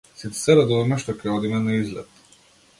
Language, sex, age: Macedonian, male, 19-29